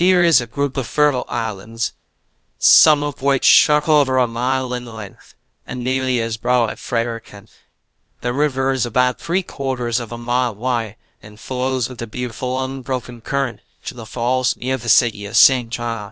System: TTS, VITS